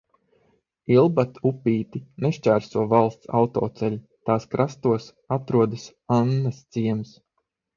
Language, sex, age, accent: Latvian, male, 30-39, Dzimtā valoda